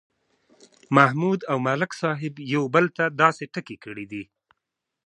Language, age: Pashto, 19-29